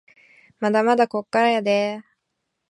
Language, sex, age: Japanese, female, 19-29